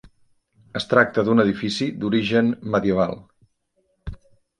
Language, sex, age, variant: Catalan, male, 40-49, Central